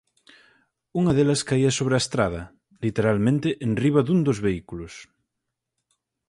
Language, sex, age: Galician, male, 30-39